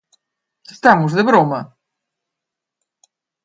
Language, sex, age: Galician, female, 60-69